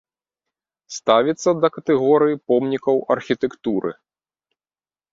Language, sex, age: Belarusian, male, 30-39